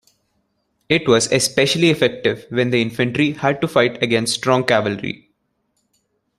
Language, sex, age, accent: English, male, under 19, India and South Asia (India, Pakistan, Sri Lanka)